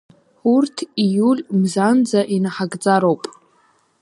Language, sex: Abkhazian, female